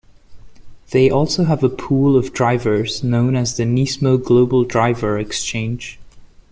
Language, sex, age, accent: English, male, 30-39, India and South Asia (India, Pakistan, Sri Lanka)